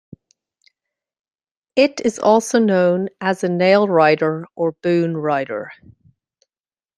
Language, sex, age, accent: English, female, 40-49, Canadian English